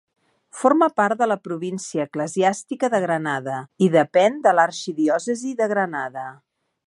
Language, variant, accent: Catalan, Central, central